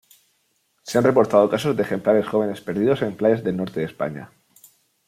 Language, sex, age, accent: Spanish, male, 19-29, España: Sur peninsular (Andalucia, Extremadura, Murcia)